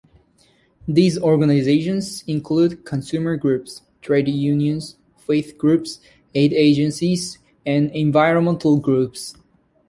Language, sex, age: English, male, 19-29